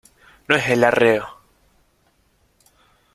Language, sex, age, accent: Spanish, male, 19-29, Rioplatense: Argentina, Uruguay, este de Bolivia, Paraguay